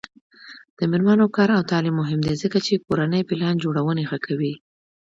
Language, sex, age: Pashto, female, 19-29